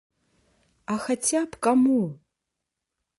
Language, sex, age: Belarusian, female, 40-49